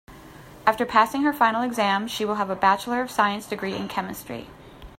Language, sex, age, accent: English, female, 30-39, United States English